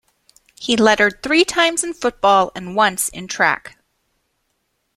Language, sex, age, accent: English, female, 30-39, United States English